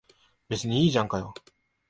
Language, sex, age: Japanese, male, 19-29